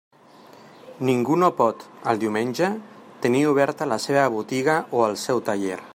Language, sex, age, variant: Catalan, male, 40-49, Central